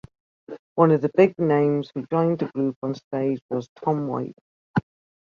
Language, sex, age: English, male, 50-59